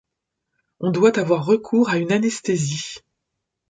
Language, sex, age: French, female, 50-59